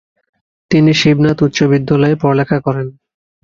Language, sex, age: Bengali, male, 19-29